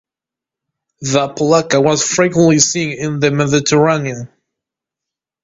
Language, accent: English, United States English